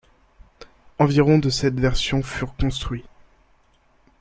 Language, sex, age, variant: French, male, under 19, Français de métropole